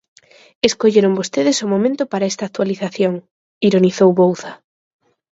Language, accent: Galician, Central (gheada); Oriental (común en zona oriental)